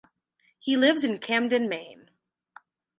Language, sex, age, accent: English, female, 19-29, United States English